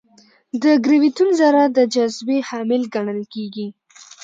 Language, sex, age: Pashto, female, 19-29